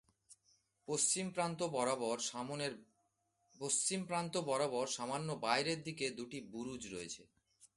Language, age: Bengali, 40-49